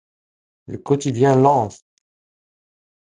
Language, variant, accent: French, Français du nord de l'Afrique, Français du Maroc